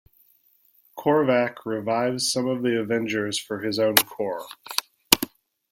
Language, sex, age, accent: English, male, 30-39, United States English